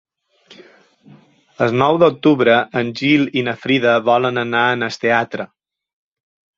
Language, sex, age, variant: Catalan, male, 40-49, Balear